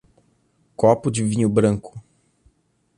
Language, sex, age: Portuguese, male, 19-29